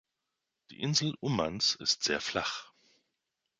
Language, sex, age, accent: German, male, 40-49, Deutschland Deutsch